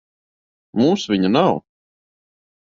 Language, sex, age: Latvian, male, 40-49